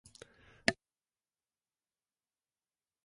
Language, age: Japanese, 50-59